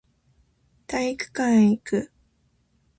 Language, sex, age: Japanese, female, 19-29